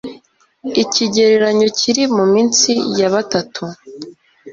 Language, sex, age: Kinyarwanda, female, 19-29